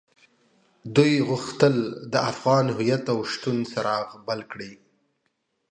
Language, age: Pashto, 30-39